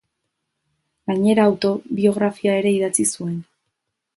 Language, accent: Basque, Erdialdekoa edo Nafarra (Gipuzkoa, Nafarroa)